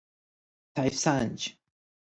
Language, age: Persian, 19-29